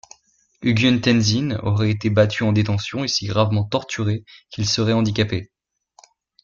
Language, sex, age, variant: French, male, 19-29, Français de métropole